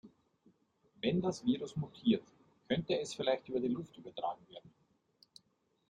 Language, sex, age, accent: German, male, 40-49, Österreichisches Deutsch